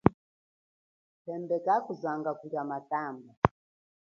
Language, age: Chokwe, 40-49